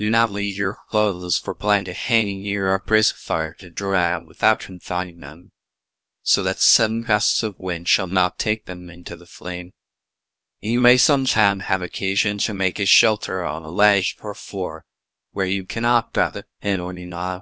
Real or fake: fake